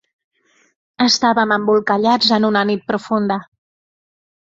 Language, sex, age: Catalan, female, 30-39